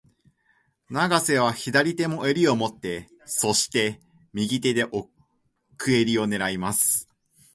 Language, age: Japanese, 19-29